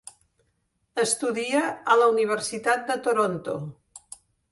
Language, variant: Catalan, Central